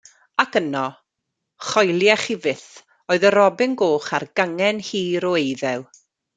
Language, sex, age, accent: Welsh, female, 40-49, Y Deyrnas Unedig Cymraeg